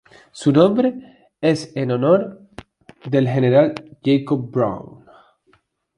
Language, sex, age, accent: Spanish, male, 19-29, España: Sur peninsular (Andalucia, Extremadura, Murcia)